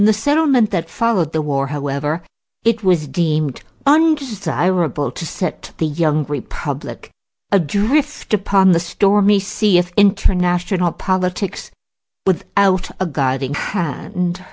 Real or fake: real